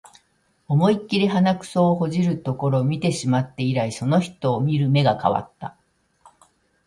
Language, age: Japanese, 60-69